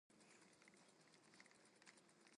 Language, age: English, 19-29